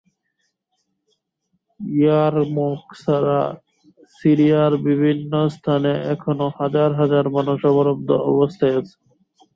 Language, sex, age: Bengali, male, 19-29